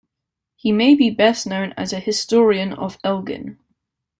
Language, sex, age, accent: English, male, under 19, England English